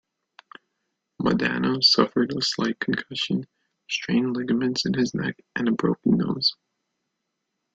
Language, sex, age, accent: English, male, 19-29, United States English